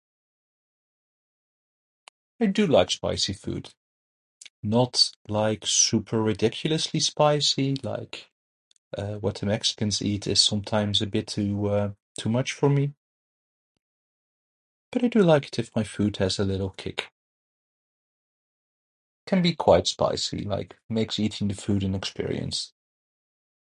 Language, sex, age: English, male, 30-39